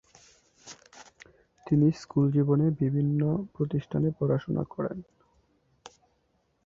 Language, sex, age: Bengali, male, 19-29